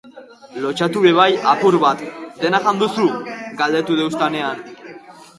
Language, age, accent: Basque, under 19, Mendebalekoa (Araba, Bizkaia, Gipuzkoako mendebaleko herri batzuk)